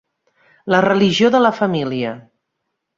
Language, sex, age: Catalan, female, 50-59